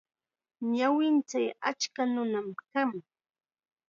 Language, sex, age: Chiquián Ancash Quechua, female, 30-39